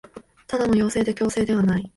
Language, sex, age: Japanese, female, 19-29